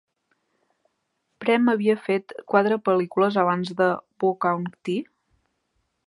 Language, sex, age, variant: Catalan, female, 30-39, Central